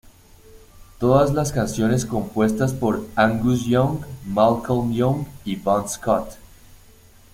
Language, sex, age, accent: Spanish, male, 19-29, Andino-Pacífico: Colombia, Perú, Ecuador, oeste de Bolivia y Venezuela andina